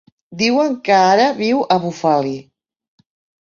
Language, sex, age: Catalan, female, 60-69